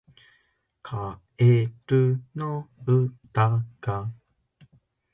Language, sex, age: Japanese, male, under 19